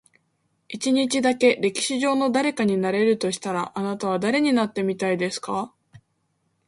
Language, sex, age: Japanese, female, 19-29